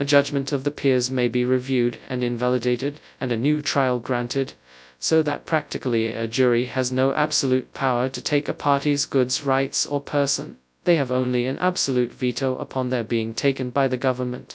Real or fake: fake